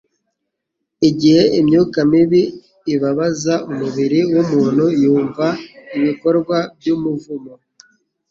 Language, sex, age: Kinyarwanda, male, 19-29